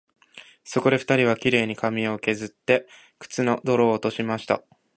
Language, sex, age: Japanese, male, 19-29